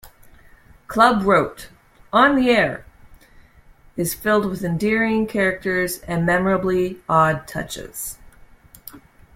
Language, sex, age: English, female, 40-49